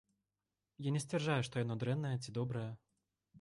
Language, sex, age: Belarusian, male, 19-29